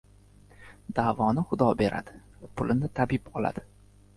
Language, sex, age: Uzbek, male, 19-29